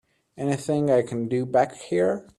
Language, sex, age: English, male, under 19